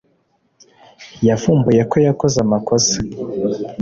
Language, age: Kinyarwanda, 19-29